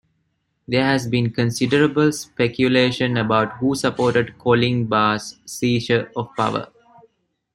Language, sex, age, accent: English, male, 19-29, India and South Asia (India, Pakistan, Sri Lanka)